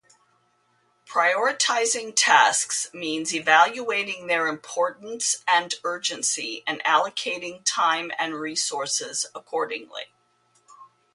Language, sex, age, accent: English, female, 50-59, United States English